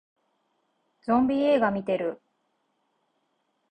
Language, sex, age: Japanese, female, 40-49